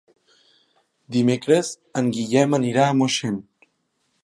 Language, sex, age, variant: Catalan, male, 19-29, Central